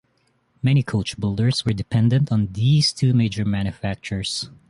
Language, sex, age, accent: English, male, 19-29, Filipino